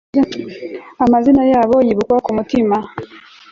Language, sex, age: Kinyarwanda, female, 19-29